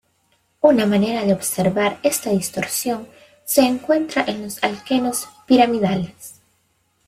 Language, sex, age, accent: Spanish, female, 19-29, América central